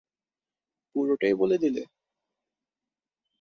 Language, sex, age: Bengali, male, 19-29